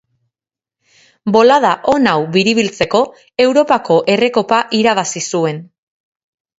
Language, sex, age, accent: Basque, female, 19-29, Mendebalekoa (Araba, Bizkaia, Gipuzkoako mendebaleko herri batzuk)